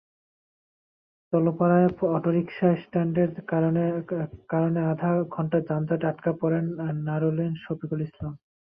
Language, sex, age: Bengali, male, 19-29